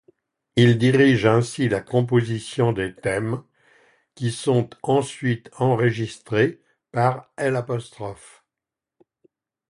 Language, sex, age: French, male, 70-79